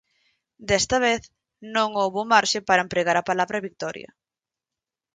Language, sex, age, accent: Galician, female, 19-29, Normativo (estándar)